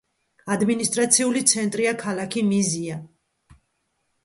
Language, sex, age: Georgian, female, 50-59